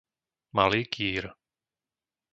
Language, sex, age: Slovak, male, 30-39